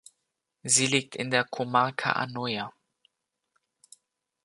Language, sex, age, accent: German, male, 19-29, Deutschland Deutsch